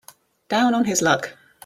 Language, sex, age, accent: English, female, 30-39, England English